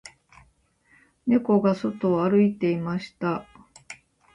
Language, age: Japanese, 30-39